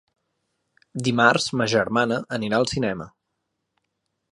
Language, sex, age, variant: Catalan, male, 19-29, Central